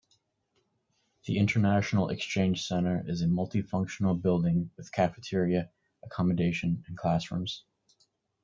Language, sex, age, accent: English, male, 40-49, United States English